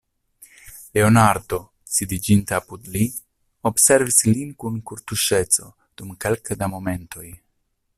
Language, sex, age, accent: Esperanto, male, 30-39, Internacia